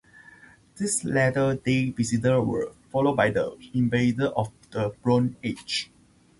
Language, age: English, 19-29